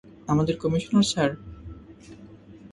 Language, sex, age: Bengali, male, 19-29